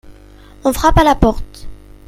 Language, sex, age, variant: French, female, under 19, Français de métropole